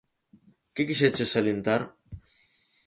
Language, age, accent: Galician, 19-29, Atlántico (seseo e gheada)